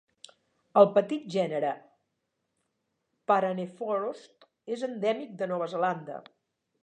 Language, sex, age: Catalan, female, 60-69